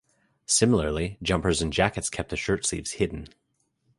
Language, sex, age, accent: English, male, 30-39, Canadian English